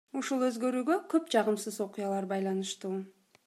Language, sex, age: Kyrgyz, female, 30-39